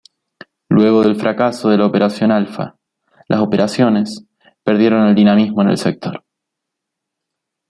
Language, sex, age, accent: Spanish, male, 19-29, Rioplatense: Argentina, Uruguay, este de Bolivia, Paraguay